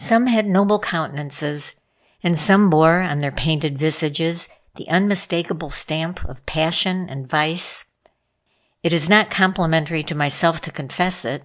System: none